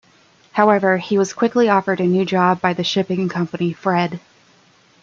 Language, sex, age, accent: English, female, 19-29, United States English